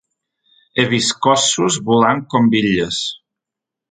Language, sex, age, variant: Catalan, male, 30-39, Central